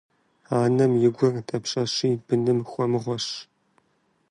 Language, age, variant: Kabardian, 19-29, Адыгэбзэ (Къэбэрдей, Кирил, псоми зэдай)